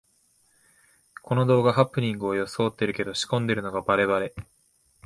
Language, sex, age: Japanese, male, 19-29